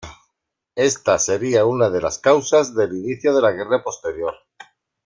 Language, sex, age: Spanish, male, 50-59